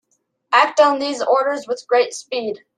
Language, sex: English, male